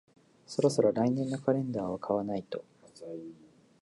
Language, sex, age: Japanese, male, 19-29